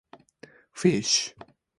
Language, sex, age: Japanese, male, 19-29